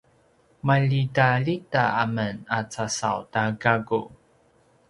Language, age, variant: Paiwan, 30-39, pinayuanan a kinaikacedasan (東排灣語)